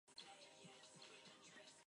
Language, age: English, under 19